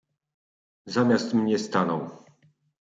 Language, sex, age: Polish, male, 30-39